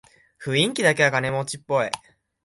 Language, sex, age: Japanese, male, 19-29